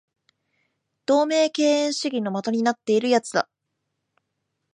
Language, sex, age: Japanese, female, 19-29